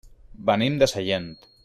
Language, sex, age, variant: Catalan, male, 40-49, Central